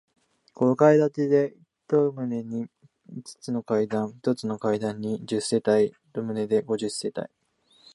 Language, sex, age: Japanese, male, under 19